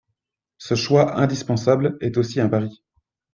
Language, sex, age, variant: French, male, 30-39, Français de métropole